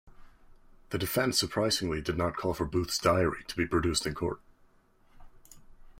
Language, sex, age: English, male, 19-29